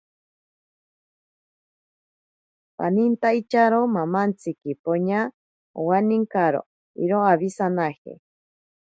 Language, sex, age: Ashéninka Perené, female, 30-39